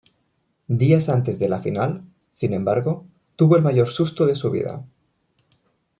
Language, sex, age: Spanish, male, 19-29